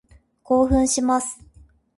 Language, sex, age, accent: Japanese, female, 30-39, 標準語